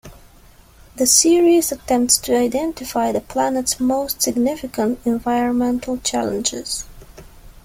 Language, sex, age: English, female, 19-29